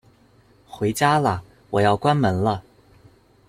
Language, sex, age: Chinese, male, 19-29